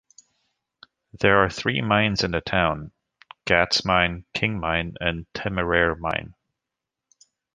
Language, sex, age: English, male, 40-49